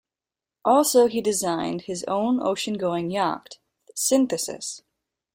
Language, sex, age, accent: English, female, 19-29, United States English